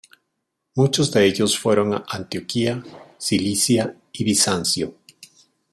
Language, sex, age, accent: Spanish, male, 40-49, Andino-Pacífico: Colombia, Perú, Ecuador, oeste de Bolivia y Venezuela andina